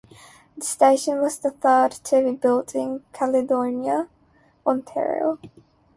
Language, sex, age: English, female, 19-29